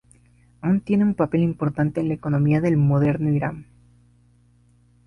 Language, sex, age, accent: Spanish, male, under 19, Andino-Pacífico: Colombia, Perú, Ecuador, oeste de Bolivia y Venezuela andina